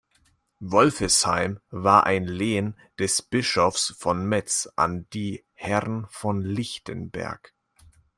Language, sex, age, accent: German, male, 19-29, Deutschland Deutsch